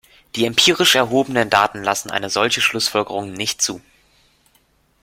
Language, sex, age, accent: German, male, under 19, Deutschland Deutsch